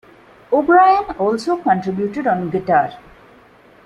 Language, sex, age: English, female, 30-39